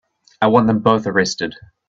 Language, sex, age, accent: English, male, 19-29, New Zealand English